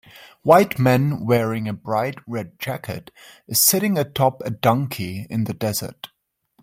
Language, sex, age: English, male, 30-39